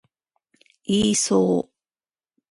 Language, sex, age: Japanese, female, 40-49